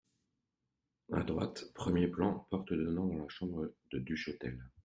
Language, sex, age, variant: French, male, 40-49, Français de métropole